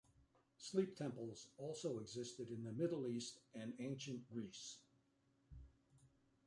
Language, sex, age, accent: English, male, 70-79, United States English